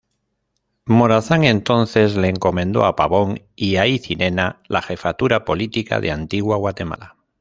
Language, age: Spanish, 30-39